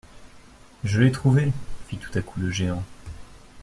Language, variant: French, Français de métropole